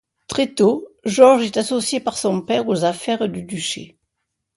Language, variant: French, Français de métropole